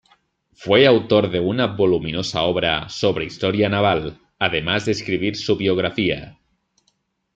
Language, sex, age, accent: Spanish, male, 30-39, España: Norte peninsular (Asturias, Castilla y León, Cantabria, País Vasco, Navarra, Aragón, La Rioja, Guadalajara, Cuenca)